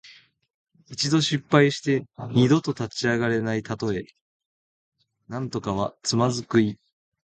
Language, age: Japanese, 19-29